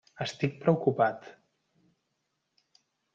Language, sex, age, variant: Catalan, male, 30-39, Central